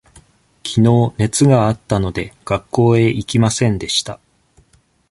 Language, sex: Japanese, male